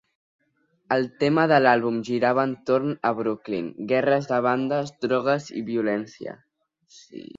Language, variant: Catalan, Central